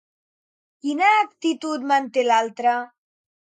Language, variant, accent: Catalan, Central, central; septentrional